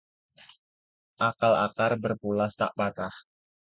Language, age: Indonesian, 19-29